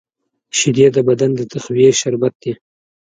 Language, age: Pashto, 30-39